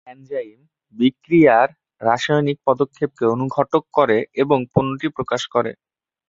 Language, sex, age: Bengali, male, under 19